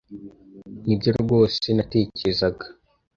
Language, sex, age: Kinyarwanda, male, under 19